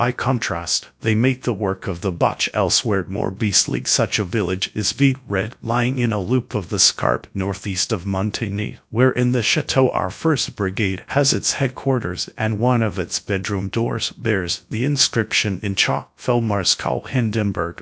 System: TTS, GradTTS